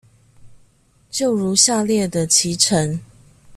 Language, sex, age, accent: Chinese, female, 40-49, 出生地：臺南市